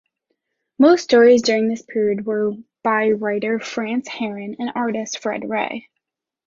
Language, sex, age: English, female, 19-29